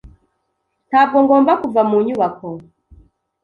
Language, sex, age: Kinyarwanda, female, 30-39